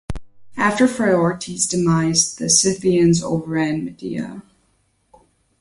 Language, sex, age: English, female, 19-29